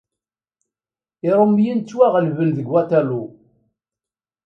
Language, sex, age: Kabyle, male, 70-79